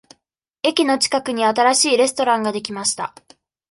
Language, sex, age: Japanese, female, 19-29